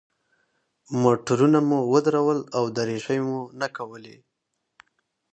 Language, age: Pashto, 19-29